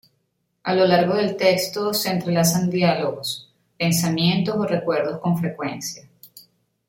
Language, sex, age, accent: Spanish, female, 40-49, Caribe: Cuba, Venezuela, Puerto Rico, República Dominicana, Panamá, Colombia caribeña, México caribeño, Costa del golfo de México